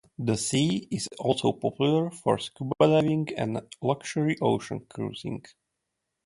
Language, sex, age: English, male, 30-39